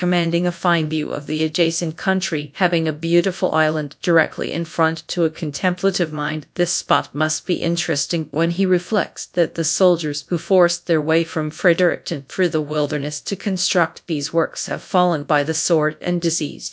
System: TTS, GradTTS